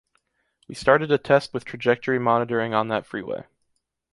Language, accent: English, United States English